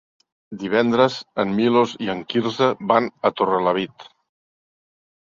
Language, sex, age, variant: Catalan, male, 60-69, Central